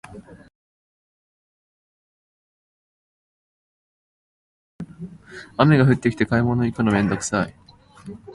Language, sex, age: Japanese, male, 19-29